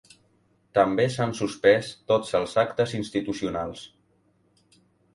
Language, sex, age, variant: Catalan, male, under 19, Central